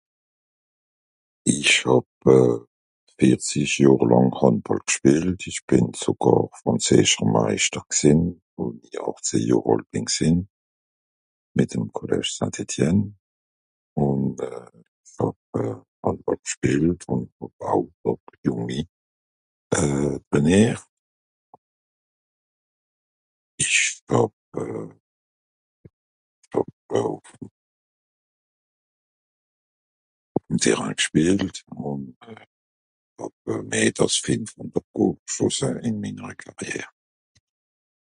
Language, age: Swiss German, 70-79